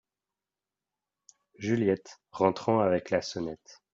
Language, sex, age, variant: French, male, 19-29, Français de métropole